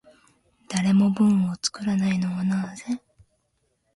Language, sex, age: Japanese, female, 19-29